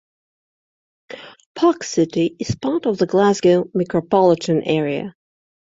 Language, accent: English, England English